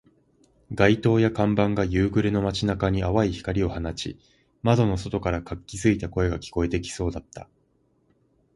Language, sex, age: Japanese, male, 19-29